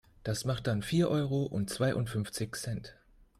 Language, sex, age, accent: German, male, 30-39, Deutschland Deutsch